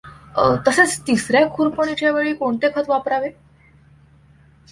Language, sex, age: Marathi, female, under 19